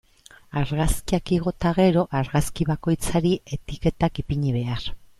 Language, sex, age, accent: Basque, female, 40-49, Mendebalekoa (Araba, Bizkaia, Gipuzkoako mendebaleko herri batzuk)